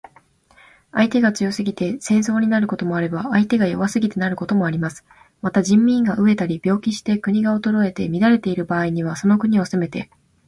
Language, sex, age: Japanese, female, 19-29